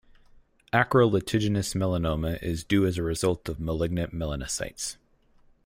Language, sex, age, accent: English, male, 19-29, United States English